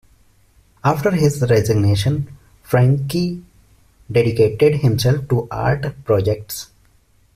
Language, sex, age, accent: English, male, 19-29, India and South Asia (India, Pakistan, Sri Lanka)